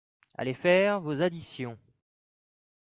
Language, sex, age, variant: French, male, 30-39, Français de métropole